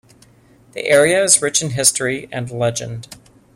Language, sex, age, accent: English, male, 40-49, United States English